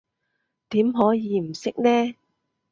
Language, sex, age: Cantonese, female, 30-39